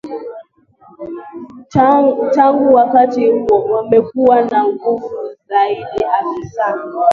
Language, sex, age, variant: Swahili, female, 19-29, Kiswahili cha Bara ya Kenya